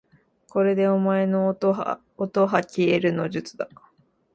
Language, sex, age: Japanese, female, 19-29